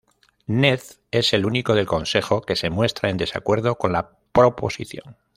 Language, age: Spanish, 30-39